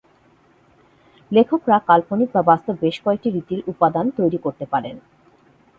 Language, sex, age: Bengali, female, 30-39